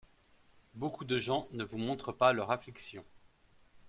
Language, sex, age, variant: French, male, 40-49, Français de métropole